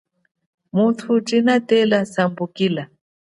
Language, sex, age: Chokwe, female, 40-49